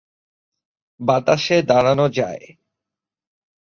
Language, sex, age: Bengali, male, 19-29